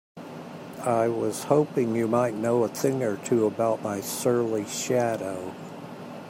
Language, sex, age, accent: English, male, 50-59, United States English